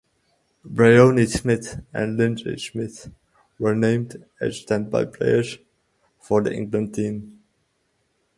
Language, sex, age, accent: English, male, 30-39, United States English